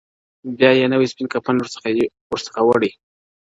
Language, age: Pashto, 19-29